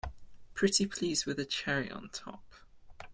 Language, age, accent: English, 19-29, England English